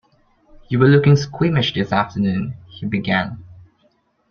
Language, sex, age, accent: English, male, under 19, Filipino